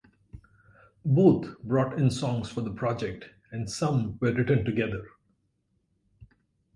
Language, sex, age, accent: English, male, 40-49, India and South Asia (India, Pakistan, Sri Lanka)